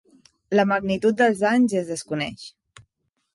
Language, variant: Catalan, Central